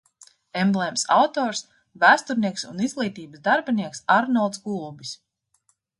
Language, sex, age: Latvian, female, 30-39